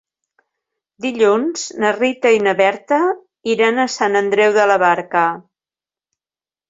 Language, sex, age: Catalan, female, 60-69